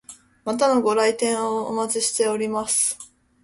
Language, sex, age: Japanese, female, under 19